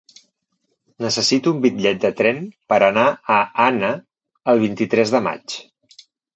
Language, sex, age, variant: Catalan, male, 40-49, Central